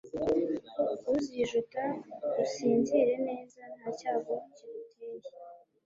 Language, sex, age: Kinyarwanda, female, 19-29